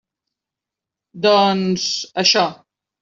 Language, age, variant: Catalan, 40-49, Central